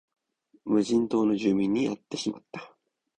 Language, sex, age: Japanese, male, 19-29